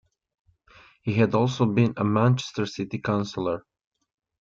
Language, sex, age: English, male, 19-29